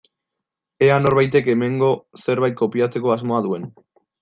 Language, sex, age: Basque, male, 19-29